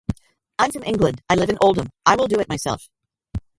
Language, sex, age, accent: English, female, 50-59, United States English